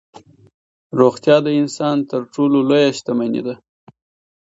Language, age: Pashto, 30-39